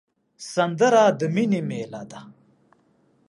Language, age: Pashto, 30-39